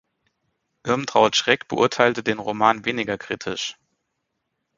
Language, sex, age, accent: German, male, 30-39, Deutschland Deutsch